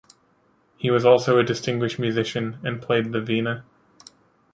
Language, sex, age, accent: English, male, 19-29, England English